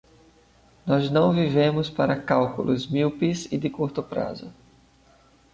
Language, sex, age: Portuguese, male, 30-39